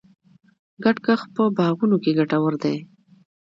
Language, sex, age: Pashto, female, 19-29